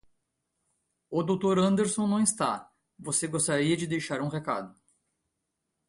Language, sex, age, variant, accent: Portuguese, male, 30-39, Portuguese (Brasil), Gaucho